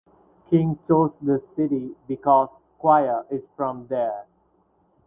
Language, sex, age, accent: English, male, 19-29, India and South Asia (India, Pakistan, Sri Lanka)